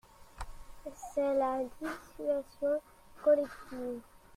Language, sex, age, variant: French, male, 40-49, Français de métropole